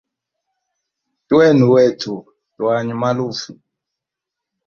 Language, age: Hemba, 19-29